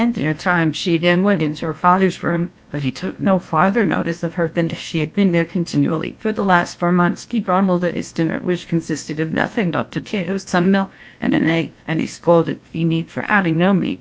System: TTS, GlowTTS